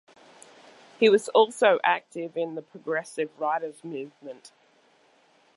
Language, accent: English, Australian English